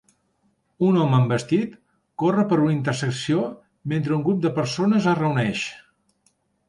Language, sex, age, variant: Catalan, male, 50-59, Central